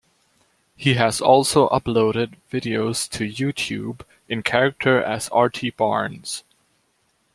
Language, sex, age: English, male, under 19